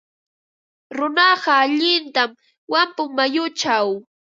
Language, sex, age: Ambo-Pasco Quechua, female, 30-39